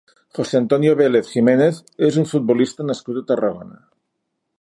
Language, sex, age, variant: Catalan, male, 50-59, Nord-Occidental